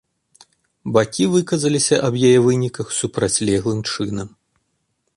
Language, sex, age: Belarusian, male, 30-39